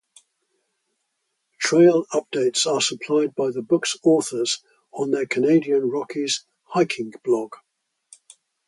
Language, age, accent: English, 80-89, England English